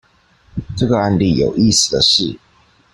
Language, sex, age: Chinese, male, 19-29